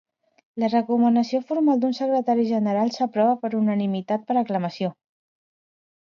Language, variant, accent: Catalan, Central, central